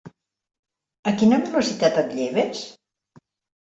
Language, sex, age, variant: Catalan, female, 60-69, Nord-Occidental